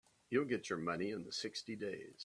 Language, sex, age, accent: English, male, 70-79, United States English